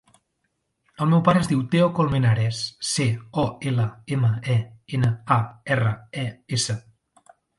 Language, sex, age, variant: Catalan, male, 30-39, Central